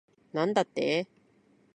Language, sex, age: Japanese, female, 30-39